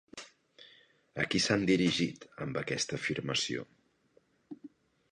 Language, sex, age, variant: Catalan, male, 60-69, Central